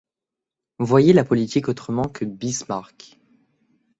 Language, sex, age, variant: French, male, under 19, Français de métropole